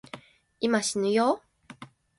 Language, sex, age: Japanese, female, 19-29